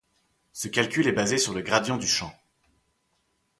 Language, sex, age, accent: French, male, 30-39, Français de Belgique